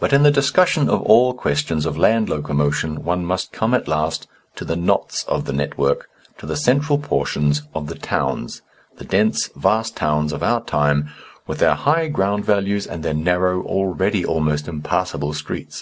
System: none